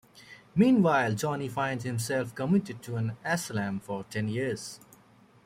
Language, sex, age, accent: English, male, 19-29, United States English